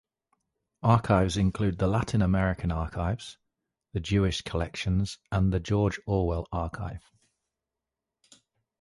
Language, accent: English, England English